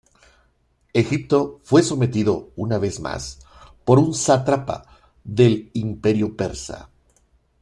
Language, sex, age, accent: Spanish, male, 50-59, México